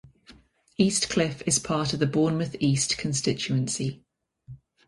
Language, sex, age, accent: English, female, 30-39, England English